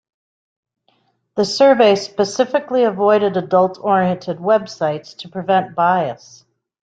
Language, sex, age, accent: English, female, 50-59, United States English